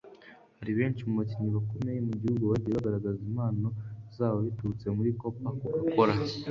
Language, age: Kinyarwanda, under 19